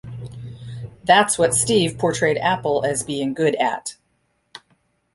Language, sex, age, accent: English, female, 60-69, United States English